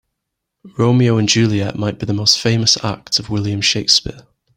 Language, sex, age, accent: English, male, 19-29, England English